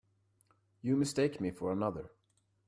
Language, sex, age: English, male, 19-29